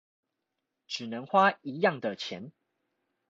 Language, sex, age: Chinese, male, 19-29